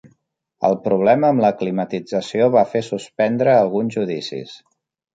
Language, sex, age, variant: Catalan, male, 40-49, Central